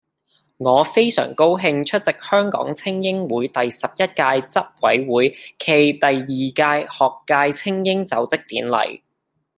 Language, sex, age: Cantonese, male, 19-29